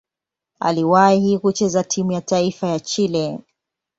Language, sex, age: Swahili, female, 30-39